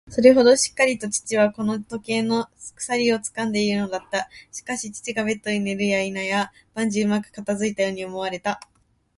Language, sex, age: Japanese, female, 19-29